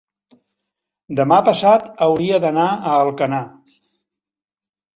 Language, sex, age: Catalan, male, 70-79